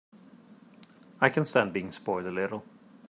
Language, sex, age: English, male, 30-39